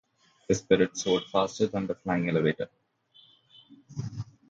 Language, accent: English, India and South Asia (India, Pakistan, Sri Lanka)